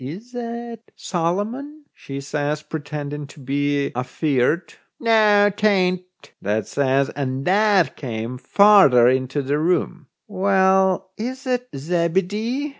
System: none